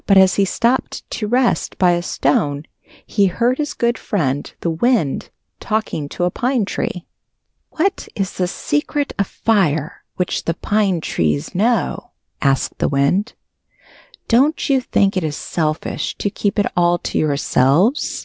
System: none